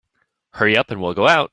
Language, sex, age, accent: English, male, 30-39, United States English